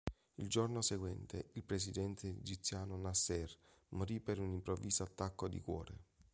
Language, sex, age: Italian, male, 30-39